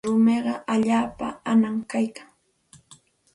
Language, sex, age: Santa Ana de Tusi Pasco Quechua, female, 30-39